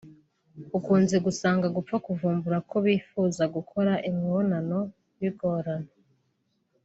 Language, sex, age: Kinyarwanda, female, under 19